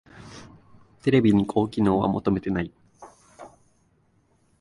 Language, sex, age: Japanese, male, 19-29